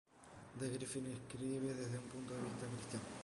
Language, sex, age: Spanish, male, 19-29